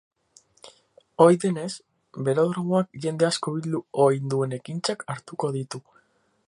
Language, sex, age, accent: Basque, male, 19-29, Mendebalekoa (Araba, Bizkaia, Gipuzkoako mendebaleko herri batzuk)